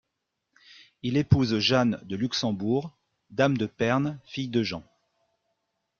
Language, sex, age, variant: French, male, 40-49, Français de métropole